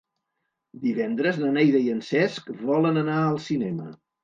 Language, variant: Catalan, Septentrional